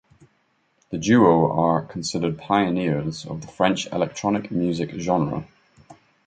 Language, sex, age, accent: English, male, 30-39, England English